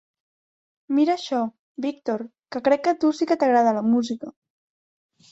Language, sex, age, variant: Catalan, female, under 19, Central